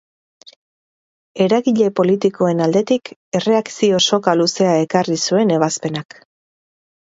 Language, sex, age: Basque, female, 30-39